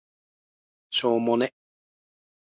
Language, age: Japanese, 30-39